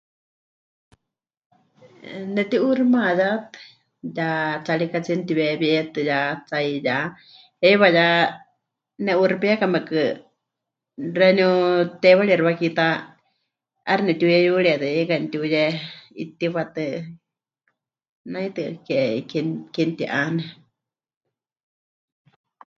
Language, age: Huichol, 30-39